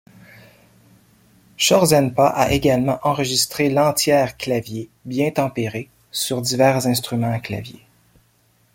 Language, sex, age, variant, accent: French, male, 40-49, Français d'Amérique du Nord, Français du Canada